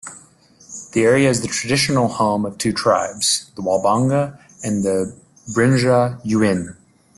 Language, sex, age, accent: English, male, 19-29, United States English